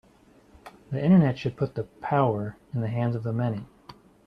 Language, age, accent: English, 19-29, United States English